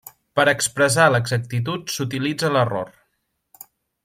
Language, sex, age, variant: Catalan, male, 19-29, Central